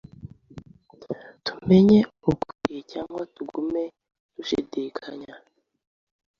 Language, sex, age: Kinyarwanda, female, 19-29